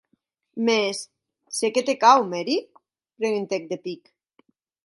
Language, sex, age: Occitan, female, 30-39